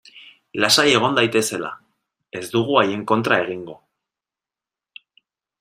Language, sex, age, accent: Basque, male, 30-39, Mendebalekoa (Araba, Bizkaia, Gipuzkoako mendebaleko herri batzuk)